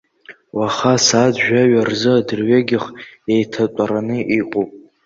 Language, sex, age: Abkhazian, male, under 19